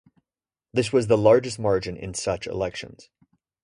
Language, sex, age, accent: English, male, 19-29, United States English